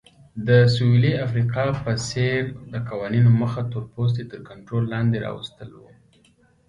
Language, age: Pashto, 19-29